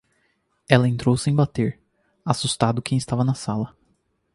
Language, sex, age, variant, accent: Portuguese, male, 19-29, Portuguese (Brasil), Paulista